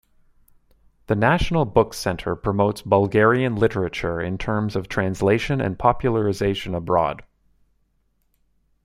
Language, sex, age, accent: English, male, 40-49, Canadian English